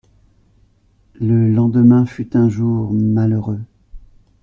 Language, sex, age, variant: French, male, 40-49, Français de métropole